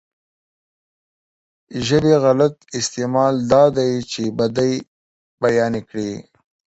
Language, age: Pashto, 30-39